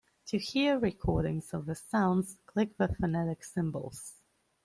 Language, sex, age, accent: English, male, under 19, Australian English